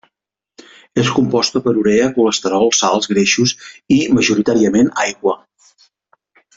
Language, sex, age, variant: Catalan, male, 50-59, Central